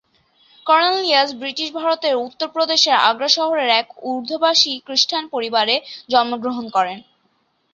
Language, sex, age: Bengali, female, under 19